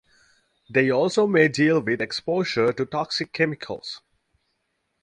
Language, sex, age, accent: English, male, 19-29, United States English